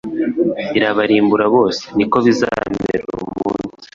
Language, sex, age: Kinyarwanda, male, under 19